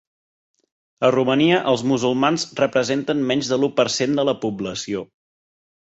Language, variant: Catalan, Central